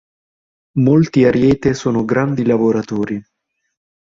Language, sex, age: Italian, male, 40-49